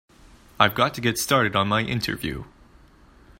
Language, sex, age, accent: English, male, 19-29, Canadian English